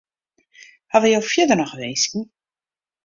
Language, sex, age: Western Frisian, female, 30-39